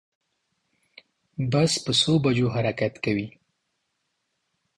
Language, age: Pashto, 30-39